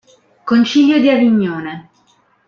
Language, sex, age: Italian, female, 30-39